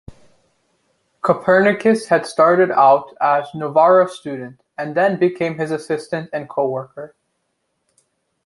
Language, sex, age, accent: English, male, under 19, United States English